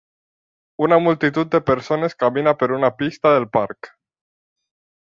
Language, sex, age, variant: Catalan, male, under 19, Nord-Occidental